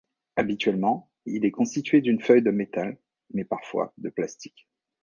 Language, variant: French, Français de métropole